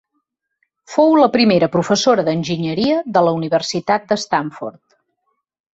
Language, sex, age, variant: Catalan, female, 40-49, Central